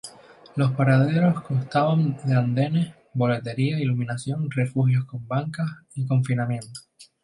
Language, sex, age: Spanish, male, 19-29